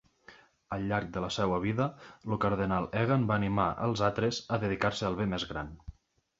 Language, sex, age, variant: Catalan, male, 19-29, Nord-Occidental